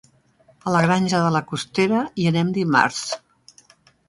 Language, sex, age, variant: Catalan, female, 70-79, Central